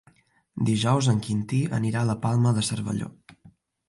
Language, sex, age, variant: Catalan, male, 19-29, Balear